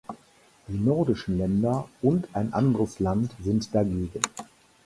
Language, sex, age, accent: German, male, 60-69, Deutschland Deutsch